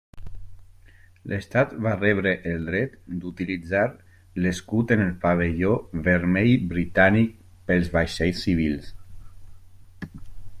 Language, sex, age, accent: Catalan, male, 40-49, valencià